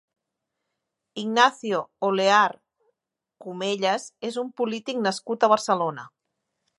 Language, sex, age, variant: Catalan, female, 40-49, Central